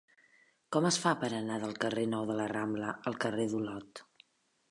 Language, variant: Catalan, Central